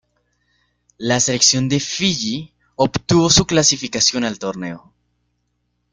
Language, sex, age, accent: Spanish, male, 19-29, Andino-Pacífico: Colombia, Perú, Ecuador, oeste de Bolivia y Venezuela andina